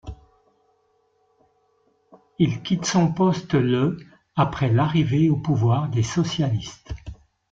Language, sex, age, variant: French, male, 60-69, Français de métropole